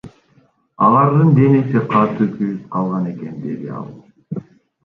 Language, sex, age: Kyrgyz, male, 19-29